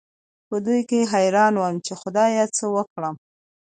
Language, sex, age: Pashto, female, 19-29